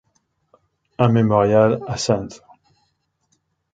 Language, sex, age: French, male, 60-69